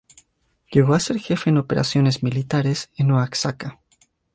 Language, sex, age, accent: Spanish, male, 19-29, Andino-Pacífico: Colombia, Perú, Ecuador, oeste de Bolivia y Venezuela andina